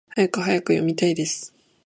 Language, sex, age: Japanese, female, 19-29